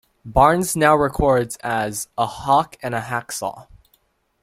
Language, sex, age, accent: English, male, under 19, United States English